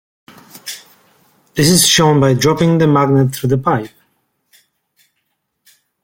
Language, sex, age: English, male, 40-49